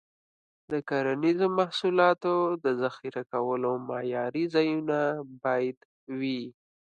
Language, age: Pashto, 30-39